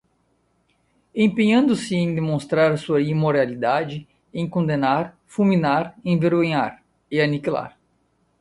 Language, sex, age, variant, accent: Portuguese, male, 30-39, Portuguese (Brasil), Gaucho